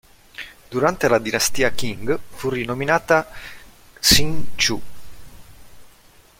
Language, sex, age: Italian, male, 30-39